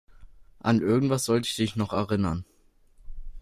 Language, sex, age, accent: German, male, under 19, Deutschland Deutsch